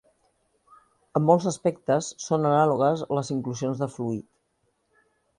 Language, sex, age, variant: Catalan, female, 50-59, Central